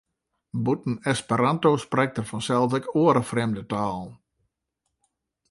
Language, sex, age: Western Frisian, male, 40-49